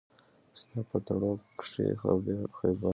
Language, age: Pashto, under 19